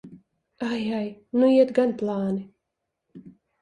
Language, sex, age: Latvian, female, 30-39